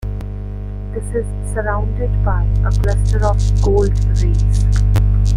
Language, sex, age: English, female, 19-29